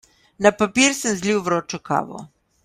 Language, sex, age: Slovenian, female, 60-69